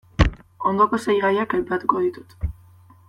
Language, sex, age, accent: Basque, female, 19-29, Mendebalekoa (Araba, Bizkaia, Gipuzkoako mendebaleko herri batzuk)